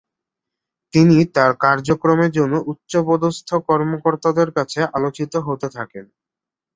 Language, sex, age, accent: Bengali, male, 19-29, Native